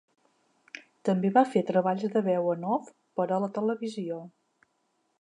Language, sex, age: Catalan, female, 40-49